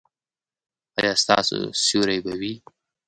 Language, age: Pashto, 19-29